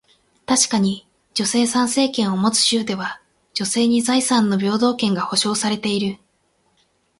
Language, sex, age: Japanese, female, 19-29